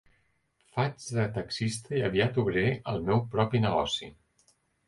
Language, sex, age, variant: Catalan, male, 40-49, Central